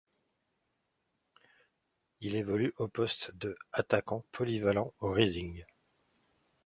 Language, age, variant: French, 40-49, Français de métropole